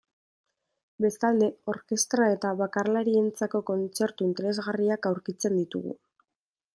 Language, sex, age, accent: Basque, female, 19-29, Mendebalekoa (Araba, Bizkaia, Gipuzkoako mendebaleko herri batzuk)